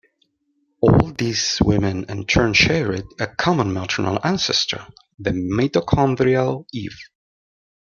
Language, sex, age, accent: English, male, 50-59, United States English